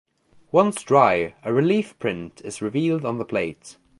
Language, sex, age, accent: English, male, under 19, England English